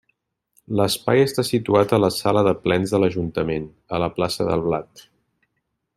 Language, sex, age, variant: Catalan, male, 40-49, Central